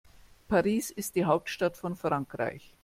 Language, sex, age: German, female, 50-59